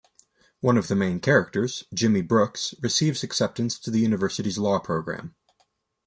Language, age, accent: English, 19-29, United States English